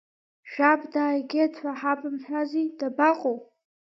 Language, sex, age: Abkhazian, female, under 19